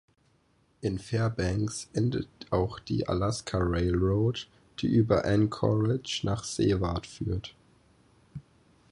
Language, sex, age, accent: German, male, 19-29, Deutschland Deutsch